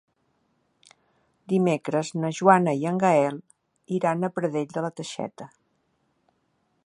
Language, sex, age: Catalan, female, 60-69